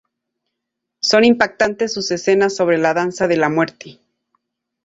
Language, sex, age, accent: Spanish, female, 40-49, México